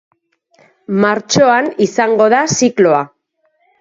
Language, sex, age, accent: Basque, female, 40-49, Mendebalekoa (Araba, Bizkaia, Gipuzkoako mendebaleko herri batzuk)